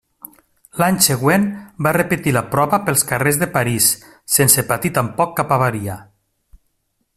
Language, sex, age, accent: Catalan, male, 40-49, valencià